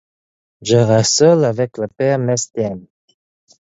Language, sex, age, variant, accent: French, male, 19-29, Français d'Europe, Français du Royaume-Uni